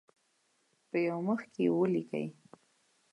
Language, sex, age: Pashto, female, 19-29